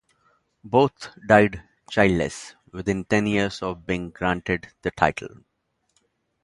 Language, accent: English, India and South Asia (India, Pakistan, Sri Lanka)